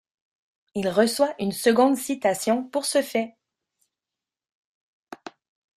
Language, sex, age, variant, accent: French, female, 30-39, Français d'Amérique du Nord, Français du Canada